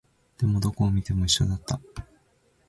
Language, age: Japanese, 19-29